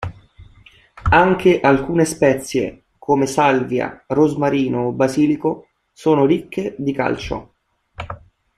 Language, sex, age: Italian, male, 30-39